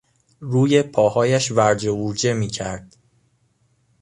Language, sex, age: Persian, male, 19-29